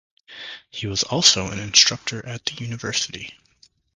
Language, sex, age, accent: English, male, 19-29, United States English